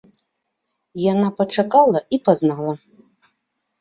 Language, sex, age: Belarusian, female, 40-49